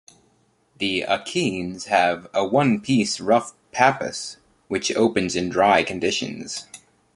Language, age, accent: English, 19-29, United States English